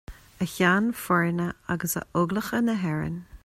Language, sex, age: Irish, female, 40-49